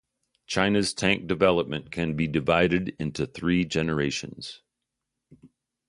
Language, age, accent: English, 50-59, United States English